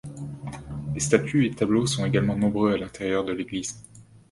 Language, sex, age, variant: French, male, 30-39, Français de métropole